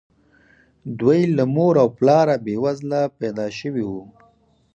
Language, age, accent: Pashto, 19-29, معیاري پښتو